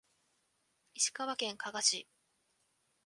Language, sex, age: Japanese, female, 19-29